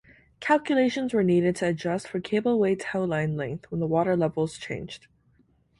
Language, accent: English, United States English